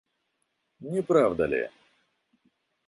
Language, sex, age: Russian, male, 30-39